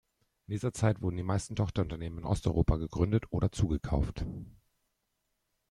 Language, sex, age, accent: German, male, 30-39, Deutschland Deutsch